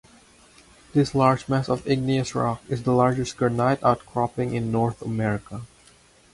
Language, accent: English, Filipino